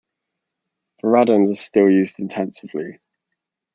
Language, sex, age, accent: English, male, 19-29, England English